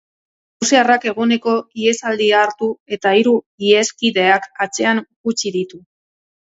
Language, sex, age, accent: Basque, female, 40-49, Mendebalekoa (Araba, Bizkaia, Gipuzkoako mendebaleko herri batzuk)